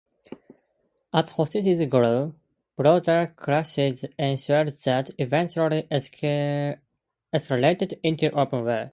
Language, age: English, under 19